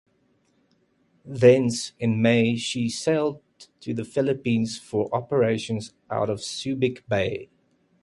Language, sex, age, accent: English, male, 30-39, Southern African (South Africa, Zimbabwe, Namibia)